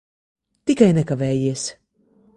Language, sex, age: Latvian, female, 30-39